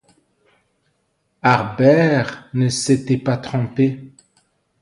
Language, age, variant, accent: French, 40-49, Français d'Afrique subsaharienne et des îles africaines, Français de Madagascar